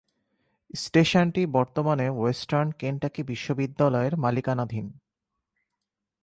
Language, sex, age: Bengali, male, 19-29